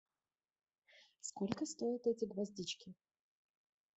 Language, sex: Russian, female